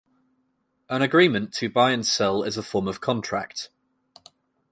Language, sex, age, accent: English, male, 19-29, England English